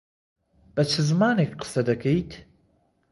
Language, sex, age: Central Kurdish, male, 19-29